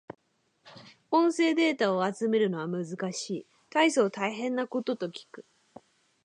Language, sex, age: Japanese, female, 19-29